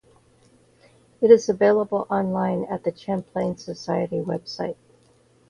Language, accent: English, United States English